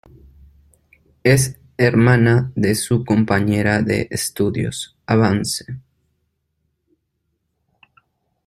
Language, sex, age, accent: Spanish, male, 30-39, Andino-Pacífico: Colombia, Perú, Ecuador, oeste de Bolivia y Venezuela andina